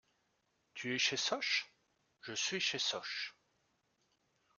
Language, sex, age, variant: French, male, 30-39, Français de métropole